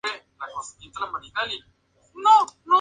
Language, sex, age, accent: Spanish, male, 19-29, México